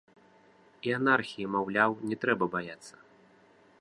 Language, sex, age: Belarusian, male, 30-39